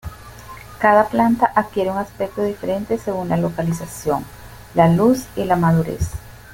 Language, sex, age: Spanish, female, 50-59